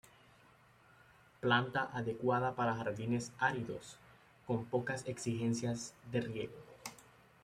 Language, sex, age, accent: Spanish, male, 19-29, América central